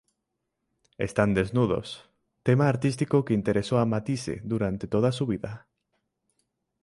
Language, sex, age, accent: Spanish, male, under 19, España: Centro-Sur peninsular (Madrid, Toledo, Castilla-La Mancha)